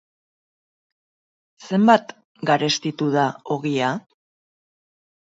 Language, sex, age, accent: Basque, female, 30-39, Mendebalekoa (Araba, Bizkaia, Gipuzkoako mendebaleko herri batzuk)